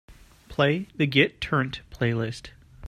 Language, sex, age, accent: English, male, 30-39, United States English